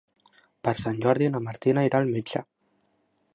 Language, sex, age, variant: Catalan, male, 19-29, Central